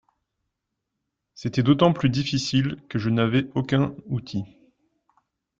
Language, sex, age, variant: French, male, 30-39, Français de métropole